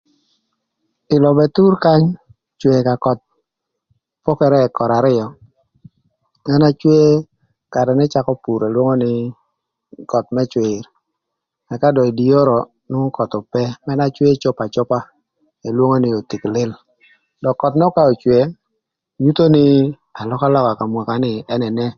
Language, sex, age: Thur, male, 40-49